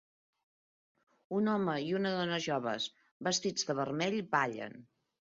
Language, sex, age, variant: Catalan, female, 60-69, Central